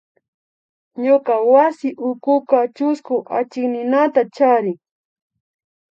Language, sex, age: Imbabura Highland Quichua, female, 30-39